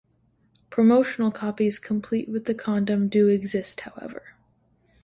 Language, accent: English, United States English